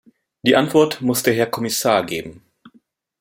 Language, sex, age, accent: German, male, 30-39, Deutschland Deutsch